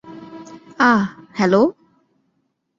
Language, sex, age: Bengali, female, 19-29